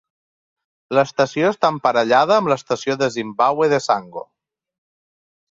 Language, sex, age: Catalan, male, 40-49